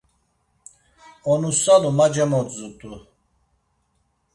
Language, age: Laz, 40-49